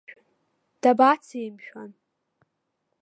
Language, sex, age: Abkhazian, female, under 19